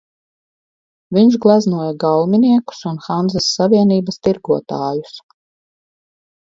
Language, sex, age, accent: Latvian, female, 50-59, Riga